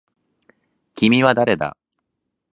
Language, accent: Japanese, 関西弁